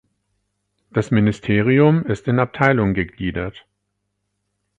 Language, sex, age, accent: German, male, 40-49, Deutschland Deutsch